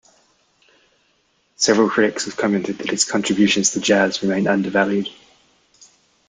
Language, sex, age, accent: English, male, 30-39, Australian English